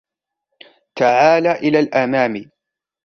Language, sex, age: Arabic, male, 19-29